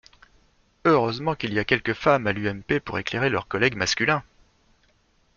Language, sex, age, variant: French, male, 40-49, Français de métropole